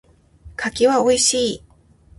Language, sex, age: Japanese, female, 30-39